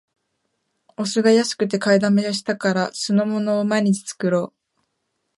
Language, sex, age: Japanese, female, 19-29